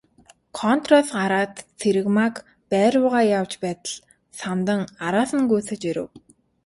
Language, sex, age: Mongolian, female, 19-29